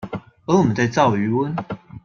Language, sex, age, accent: Chinese, male, 19-29, 出生地：高雄市